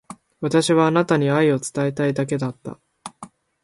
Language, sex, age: Japanese, male, 19-29